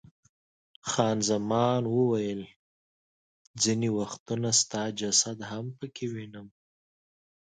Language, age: Pashto, 19-29